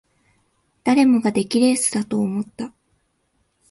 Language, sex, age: Japanese, female, 19-29